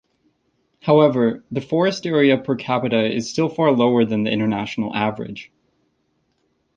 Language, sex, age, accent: English, male, 19-29, United States English